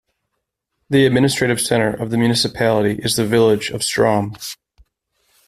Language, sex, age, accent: English, male, 40-49, United States English